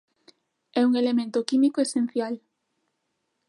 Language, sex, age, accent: Galician, female, 19-29, Atlántico (seseo e gheada)